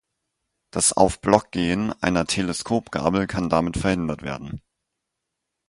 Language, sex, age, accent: German, male, 19-29, Deutschland Deutsch